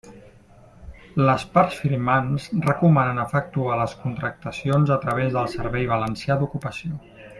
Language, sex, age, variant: Catalan, male, 40-49, Central